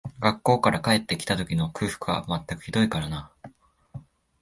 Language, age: Japanese, 19-29